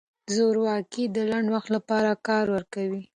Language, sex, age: Pashto, female, 19-29